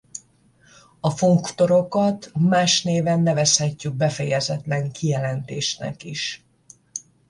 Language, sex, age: Hungarian, female, 60-69